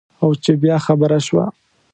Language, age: Pashto, 30-39